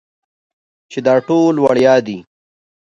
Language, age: Pashto, 30-39